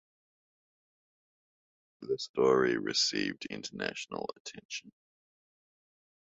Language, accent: English, Australian English